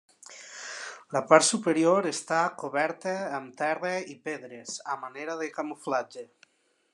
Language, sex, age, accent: Catalan, male, 30-39, valencià